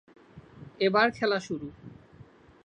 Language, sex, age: Bengali, male, under 19